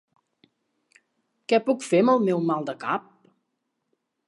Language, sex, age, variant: Catalan, female, 40-49, Central